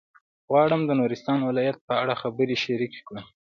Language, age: Pashto, 19-29